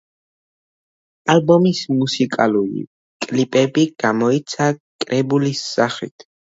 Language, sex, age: Georgian, male, under 19